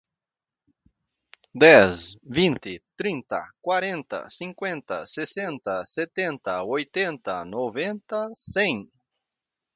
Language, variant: Portuguese, Portuguese (Brasil)